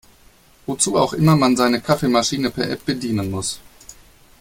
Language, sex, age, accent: German, male, 40-49, Deutschland Deutsch